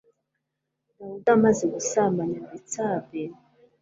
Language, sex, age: Kinyarwanda, female, 19-29